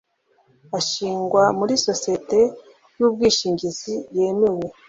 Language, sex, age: Kinyarwanda, male, 40-49